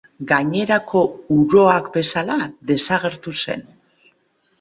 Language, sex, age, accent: Basque, female, 40-49, Mendebalekoa (Araba, Bizkaia, Gipuzkoako mendebaleko herri batzuk)